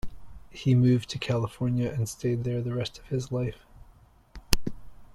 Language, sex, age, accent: English, male, 30-39, United States English